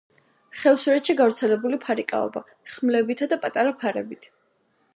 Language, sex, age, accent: Georgian, female, under 19, მშვიდი